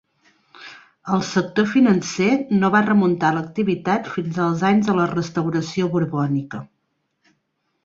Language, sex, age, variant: Catalan, female, 30-39, Central